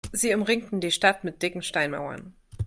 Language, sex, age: German, female, 30-39